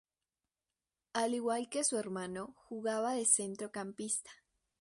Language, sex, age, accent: Spanish, female, under 19, México